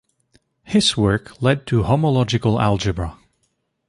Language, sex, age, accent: English, male, 19-29, United States English